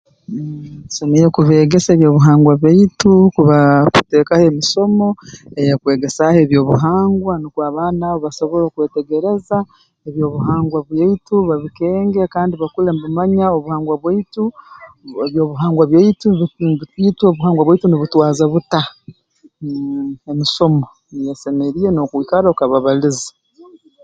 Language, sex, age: Tooro, female, 40-49